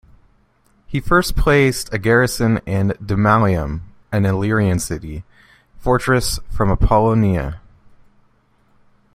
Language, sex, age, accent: English, male, 19-29, United States English